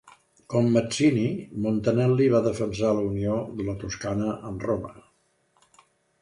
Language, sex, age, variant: Catalan, male, 70-79, Central